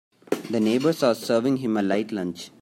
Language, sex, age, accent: English, male, 30-39, India and South Asia (India, Pakistan, Sri Lanka)